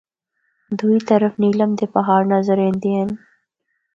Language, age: Northern Hindko, 30-39